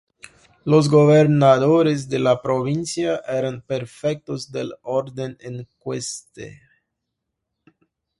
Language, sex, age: Spanish, male, 19-29